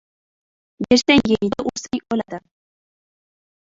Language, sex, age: Uzbek, female, 19-29